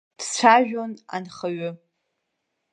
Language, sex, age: Abkhazian, female, under 19